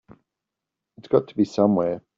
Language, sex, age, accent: English, male, 50-59, Australian English